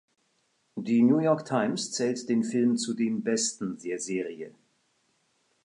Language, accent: German, Schweizerdeutsch